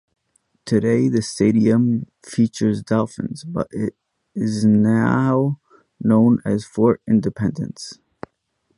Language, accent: English, United States English